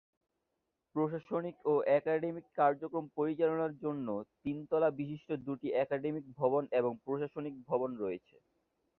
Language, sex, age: Bengali, male, 19-29